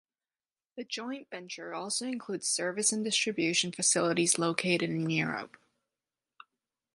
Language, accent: English, United States English